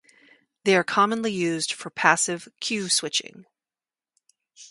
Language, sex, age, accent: English, female, 50-59, United States English